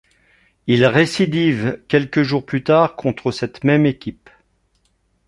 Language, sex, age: French, male, 50-59